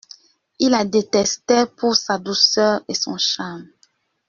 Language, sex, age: French, female, 19-29